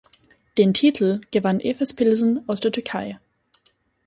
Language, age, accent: German, 19-29, Österreichisches Deutsch